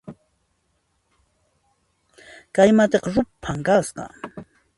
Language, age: Puno Quechua, 50-59